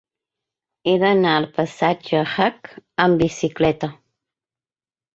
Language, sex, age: Catalan, female, 50-59